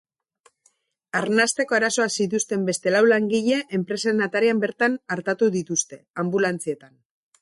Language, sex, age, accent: Basque, female, 40-49, Mendebalekoa (Araba, Bizkaia, Gipuzkoako mendebaleko herri batzuk)